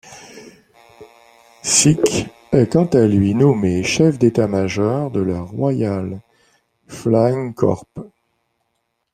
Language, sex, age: French, male, 50-59